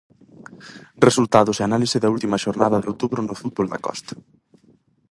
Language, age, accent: Galician, under 19, Central (gheada); Oriental (común en zona oriental)